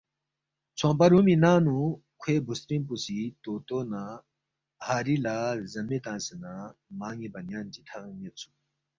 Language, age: Balti, 30-39